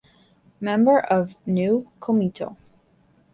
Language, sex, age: English, female, 19-29